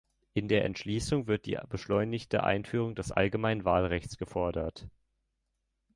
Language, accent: German, Deutschland Deutsch